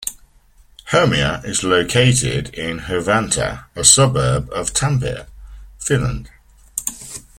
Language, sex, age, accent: English, male, 50-59, England English